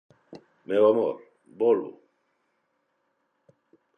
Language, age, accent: Galician, 60-69, Normativo (estándar)